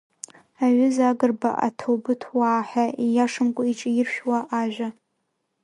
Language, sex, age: Abkhazian, female, 19-29